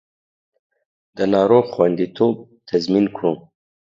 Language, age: Pashto, 30-39